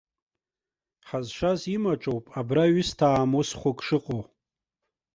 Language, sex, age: Abkhazian, male, 30-39